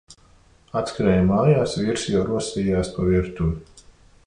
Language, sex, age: Latvian, male, 40-49